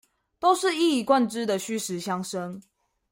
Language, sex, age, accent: Chinese, female, 19-29, 出生地：臺中市